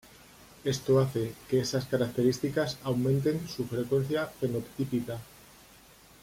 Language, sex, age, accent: Spanish, male, 40-49, España: Centro-Sur peninsular (Madrid, Toledo, Castilla-La Mancha)